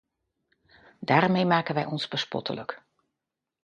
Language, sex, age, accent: Dutch, female, 50-59, Nederlands Nederlands